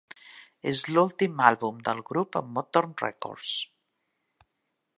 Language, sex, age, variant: Catalan, female, 50-59, Central